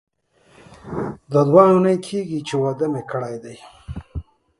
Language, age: Pashto, 40-49